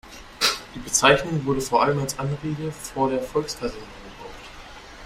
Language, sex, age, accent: German, male, under 19, Deutschland Deutsch